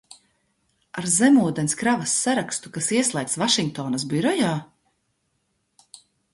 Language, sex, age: Latvian, female, 50-59